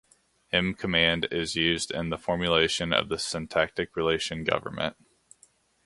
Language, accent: English, United States English